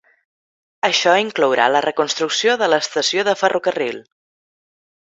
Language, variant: Catalan, Central